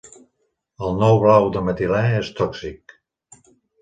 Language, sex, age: Catalan, male, 40-49